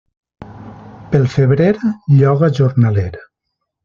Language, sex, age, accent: Catalan, male, 40-49, valencià